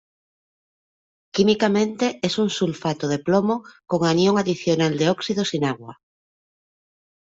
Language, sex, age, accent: Spanish, female, 40-49, España: Norte peninsular (Asturias, Castilla y León, Cantabria, País Vasco, Navarra, Aragón, La Rioja, Guadalajara, Cuenca)